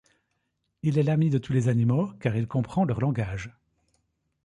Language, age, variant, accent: French, 30-39, Français d'Europe, Français de Belgique